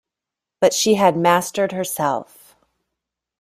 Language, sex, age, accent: English, female, 40-49, United States English